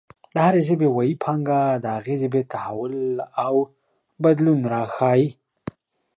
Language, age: Pashto, 19-29